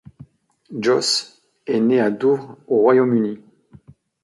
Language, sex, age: French, male, 40-49